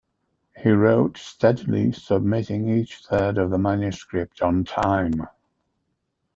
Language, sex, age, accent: English, male, 70-79, England English